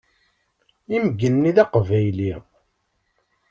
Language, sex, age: Kabyle, male, 19-29